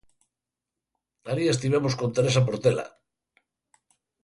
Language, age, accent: Galician, 70-79, Atlántico (seseo e gheada)